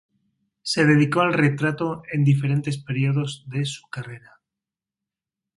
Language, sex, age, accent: Spanish, male, 40-49, España: Centro-Sur peninsular (Madrid, Toledo, Castilla-La Mancha)